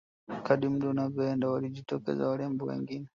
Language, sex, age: Swahili, male, 19-29